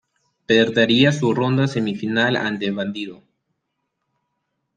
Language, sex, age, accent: Spanish, male, 19-29, Andino-Pacífico: Colombia, Perú, Ecuador, oeste de Bolivia y Venezuela andina